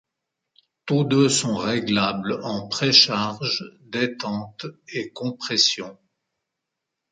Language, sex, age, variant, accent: French, male, 60-69, Français d'Europe, Français de Suisse